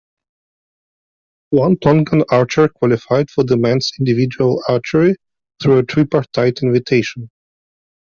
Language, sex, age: English, male, 30-39